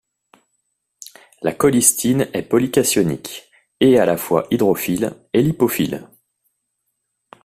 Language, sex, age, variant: French, male, 40-49, Français de métropole